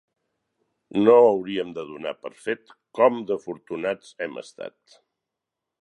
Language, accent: Catalan, Barceloní